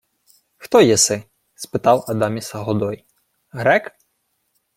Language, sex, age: Ukrainian, male, 19-29